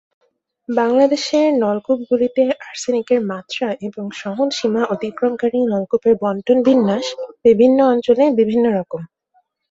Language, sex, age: Bengali, female, 19-29